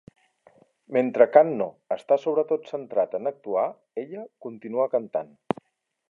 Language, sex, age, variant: Catalan, male, 50-59, Central